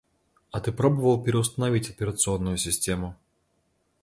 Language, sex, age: Russian, male, 40-49